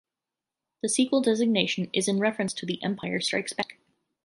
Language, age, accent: English, 30-39, United States English